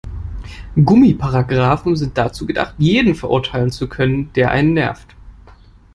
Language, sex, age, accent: German, male, 19-29, Deutschland Deutsch